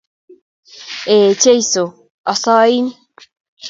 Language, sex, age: Kalenjin, female, 19-29